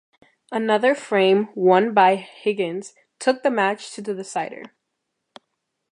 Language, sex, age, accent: English, female, under 19, United States English